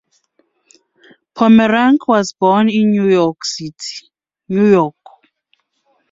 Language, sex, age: English, female, 30-39